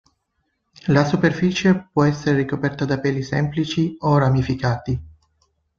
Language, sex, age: Italian, male, 19-29